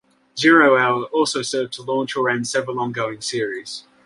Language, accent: English, Australian English